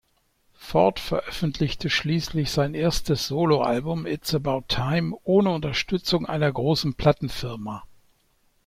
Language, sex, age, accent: German, male, 60-69, Deutschland Deutsch